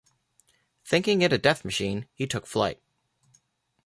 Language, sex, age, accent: English, male, 19-29, United States English